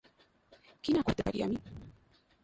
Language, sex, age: Bengali, female, 19-29